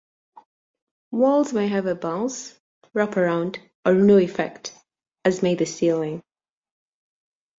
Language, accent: English, England English